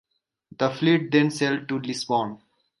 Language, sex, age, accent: English, male, 19-29, United States English